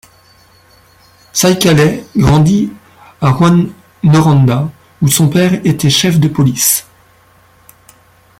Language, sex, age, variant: French, male, 40-49, Français de métropole